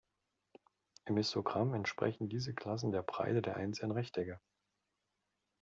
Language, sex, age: German, male, 50-59